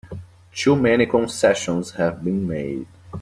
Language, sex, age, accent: English, male, 19-29, United States English